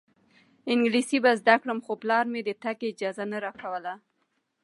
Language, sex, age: Pashto, female, 19-29